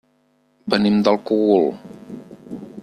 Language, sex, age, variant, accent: Catalan, male, 40-49, Central, central